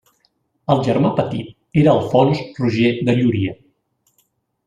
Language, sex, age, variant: Catalan, male, 50-59, Central